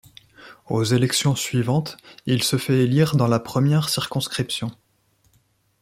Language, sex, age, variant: French, male, 30-39, Français de métropole